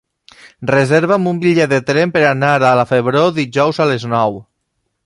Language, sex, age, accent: Catalan, male, 30-39, valencià